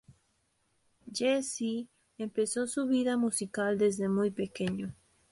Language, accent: Spanish, América central